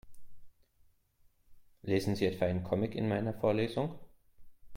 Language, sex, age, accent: German, male, 19-29, Österreichisches Deutsch